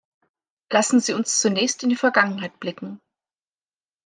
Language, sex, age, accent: German, female, 19-29, Deutschland Deutsch